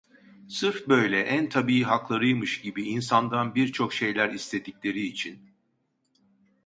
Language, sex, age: Turkish, male, 60-69